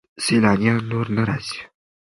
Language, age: Pashto, 19-29